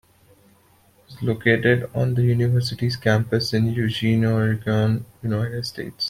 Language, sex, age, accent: English, male, 19-29, India and South Asia (India, Pakistan, Sri Lanka)